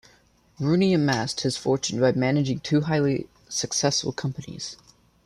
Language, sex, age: English, male, under 19